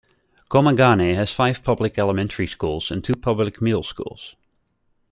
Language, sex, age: English, male, 30-39